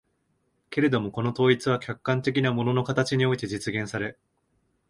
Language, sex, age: Japanese, male, 19-29